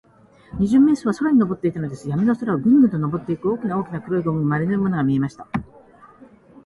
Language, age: Japanese, 60-69